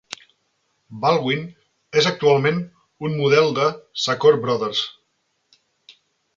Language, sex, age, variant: Catalan, male, 40-49, Central